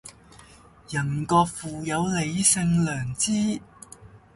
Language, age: Cantonese, 30-39